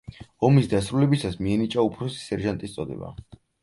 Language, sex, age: Georgian, male, 19-29